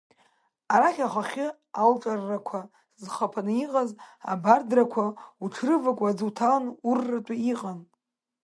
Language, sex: Abkhazian, female